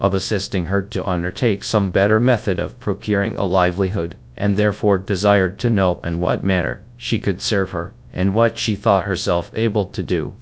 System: TTS, GradTTS